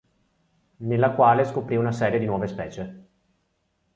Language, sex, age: Italian, male, 30-39